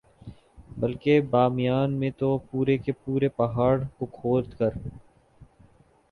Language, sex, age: Urdu, male, 19-29